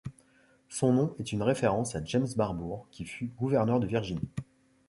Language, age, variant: French, 40-49, Français de métropole